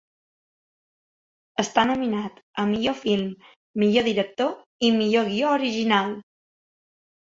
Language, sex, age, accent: Catalan, female, 30-39, mallorquí